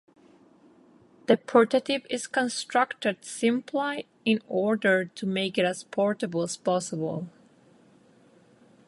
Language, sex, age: English, female, 19-29